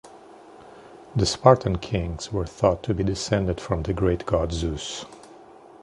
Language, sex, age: English, male, 40-49